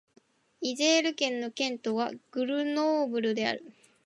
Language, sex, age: Japanese, female, 19-29